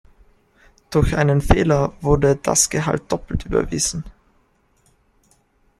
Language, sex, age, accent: German, male, 19-29, Österreichisches Deutsch